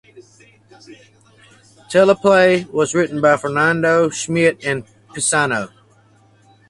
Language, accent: English, United States English